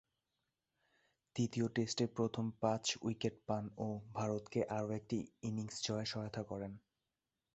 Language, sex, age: Bengali, male, 19-29